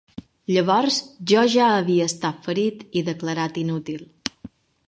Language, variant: Catalan, Balear